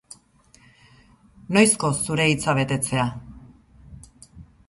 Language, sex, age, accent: Basque, female, 40-49, Erdialdekoa edo Nafarra (Gipuzkoa, Nafarroa)